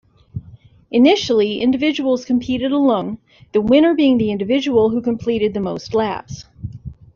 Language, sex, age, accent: English, female, 50-59, United States English